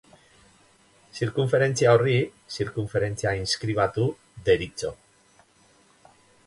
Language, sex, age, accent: Basque, male, 50-59, Mendebalekoa (Araba, Bizkaia, Gipuzkoako mendebaleko herri batzuk)